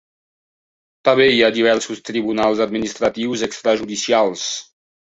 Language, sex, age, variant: Catalan, male, 19-29, Septentrional